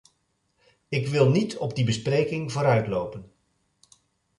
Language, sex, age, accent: Dutch, male, 50-59, Nederlands Nederlands